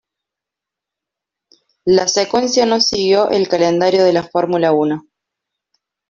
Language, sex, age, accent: Spanish, female, 19-29, Rioplatense: Argentina, Uruguay, este de Bolivia, Paraguay